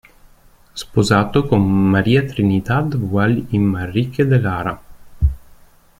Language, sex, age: Italian, male, 30-39